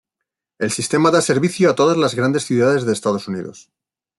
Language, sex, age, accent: Spanish, male, 40-49, España: Centro-Sur peninsular (Madrid, Toledo, Castilla-La Mancha)